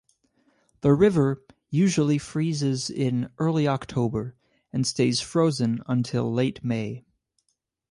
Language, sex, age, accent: English, male, 19-29, United States English